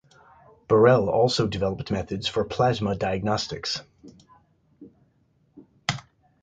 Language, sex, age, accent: English, male, 50-59, United States English